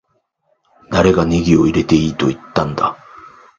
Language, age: Japanese, 30-39